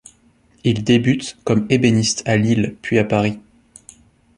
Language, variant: French, Français de métropole